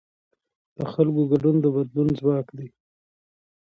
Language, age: Pashto, 30-39